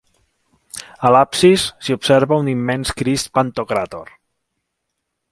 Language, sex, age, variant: Catalan, male, 40-49, Central